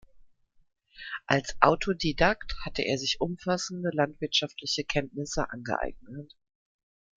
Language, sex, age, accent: German, female, 30-39, Deutschland Deutsch